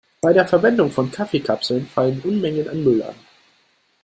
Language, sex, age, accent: German, male, under 19, Deutschland Deutsch